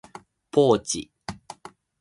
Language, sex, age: Japanese, male, 19-29